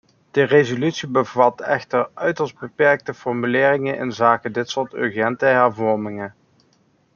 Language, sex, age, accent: Dutch, male, 30-39, Nederlands Nederlands